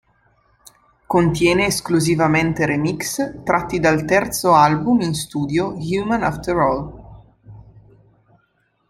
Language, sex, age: Italian, female, 19-29